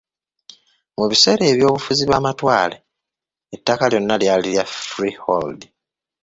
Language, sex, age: Ganda, male, 19-29